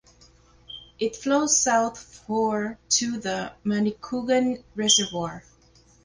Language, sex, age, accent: English, female, 40-49, United States English